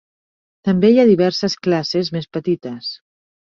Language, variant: Catalan, Central